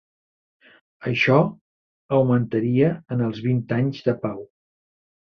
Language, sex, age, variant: Catalan, male, 60-69, Central